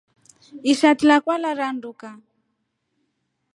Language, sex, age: Rombo, female, 19-29